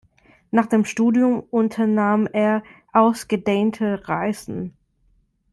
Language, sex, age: German, female, 19-29